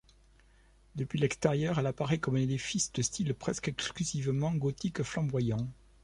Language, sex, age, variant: French, male, 50-59, Français de métropole